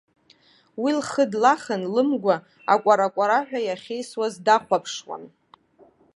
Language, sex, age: Abkhazian, female, 30-39